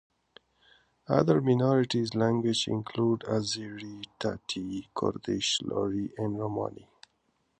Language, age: English, 30-39